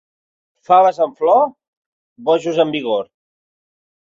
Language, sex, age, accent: Catalan, male, 40-49, Català central